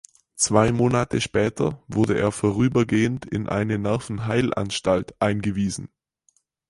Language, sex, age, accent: German, male, under 19, Deutschland Deutsch